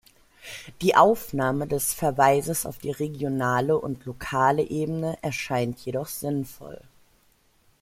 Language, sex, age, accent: German, female, 30-39, Deutschland Deutsch